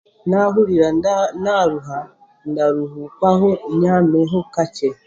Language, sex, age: Chiga, female, 40-49